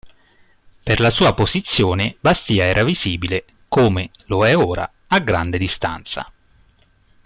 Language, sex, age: Italian, male, 40-49